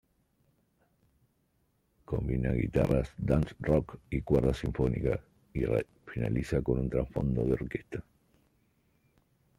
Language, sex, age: Spanish, male, 30-39